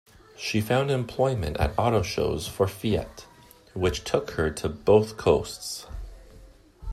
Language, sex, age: English, male, 30-39